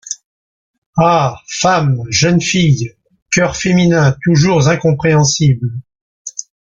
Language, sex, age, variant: French, male, 70-79, Français de métropole